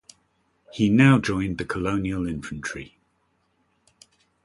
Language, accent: English, England English